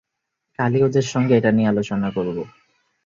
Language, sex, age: Bengali, male, 19-29